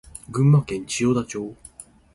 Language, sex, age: Japanese, male, 19-29